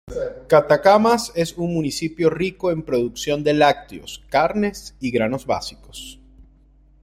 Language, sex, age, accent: Spanish, male, 30-39, Caribe: Cuba, Venezuela, Puerto Rico, República Dominicana, Panamá, Colombia caribeña, México caribeño, Costa del golfo de México